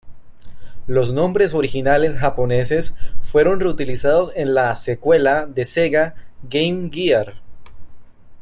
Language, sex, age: Spanish, male, 19-29